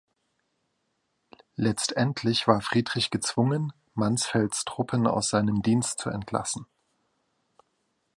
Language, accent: German, Deutschland Deutsch